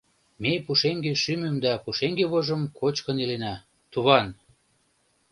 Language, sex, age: Mari, male, 30-39